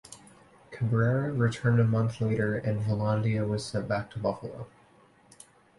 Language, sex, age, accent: English, male, 19-29, United States English